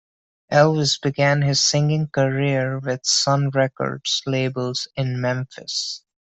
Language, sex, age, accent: English, male, 19-29, India and South Asia (India, Pakistan, Sri Lanka)